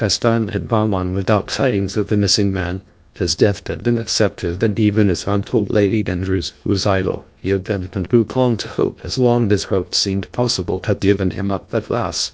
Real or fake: fake